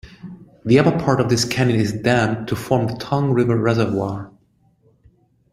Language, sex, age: English, male, 40-49